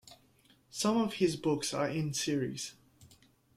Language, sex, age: English, male, 19-29